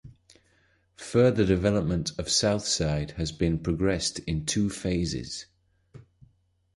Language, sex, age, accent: English, male, 30-39, England English